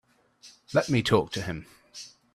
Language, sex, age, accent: English, male, 19-29, England English